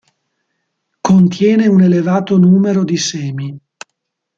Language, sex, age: Italian, male, 60-69